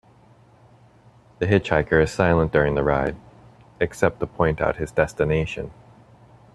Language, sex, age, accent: English, male, 40-49, United States English